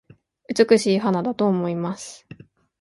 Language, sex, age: Japanese, female, 19-29